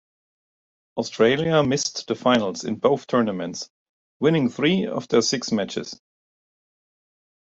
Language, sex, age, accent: English, male, 40-49, United States English